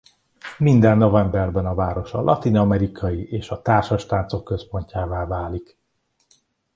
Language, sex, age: Hungarian, male, 30-39